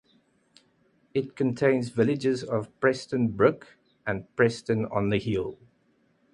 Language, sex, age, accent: English, male, 30-39, Southern African (South Africa, Zimbabwe, Namibia)